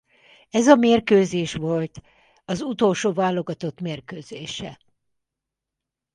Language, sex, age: Hungarian, female, 70-79